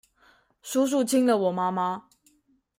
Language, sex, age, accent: Chinese, female, 19-29, 出生地：臺中市